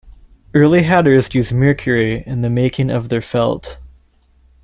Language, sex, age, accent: English, male, 19-29, Canadian English